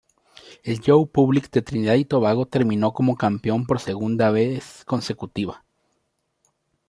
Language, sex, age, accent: Spanish, male, 30-39, América central